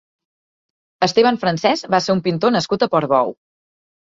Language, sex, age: Catalan, female, 19-29